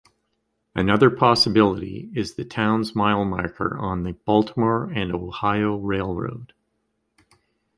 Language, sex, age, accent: English, male, 60-69, Canadian English